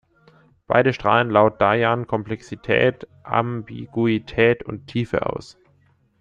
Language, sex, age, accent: German, male, under 19, Deutschland Deutsch